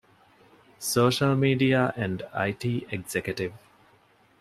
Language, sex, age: Divehi, male, 30-39